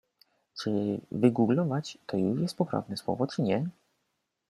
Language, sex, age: Polish, male, 30-39